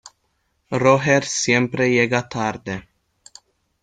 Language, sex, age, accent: Spanish, male, under 19, América central